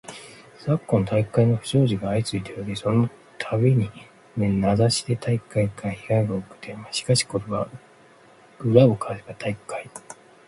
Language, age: Japanese, 50-59